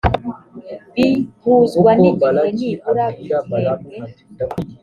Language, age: Kinyarwanda, 19-29